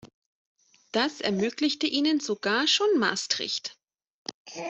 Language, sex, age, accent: German, female, 30-39, Deutschland Deutsch